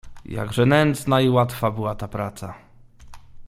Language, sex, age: Polish, male, 30-39